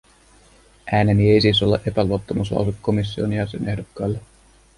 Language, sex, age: Finnish, male, 30-39